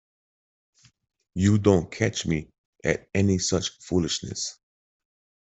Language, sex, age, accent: English, male, 50-59, United States English